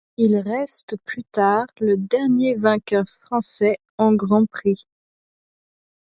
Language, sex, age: French, female, 19-29